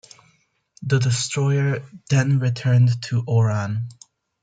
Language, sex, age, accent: English, male, 19-29, United States English